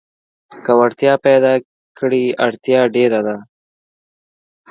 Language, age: Pashto, under 19